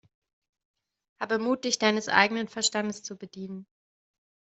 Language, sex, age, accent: German, female, 30-39, Deutschland Deutsch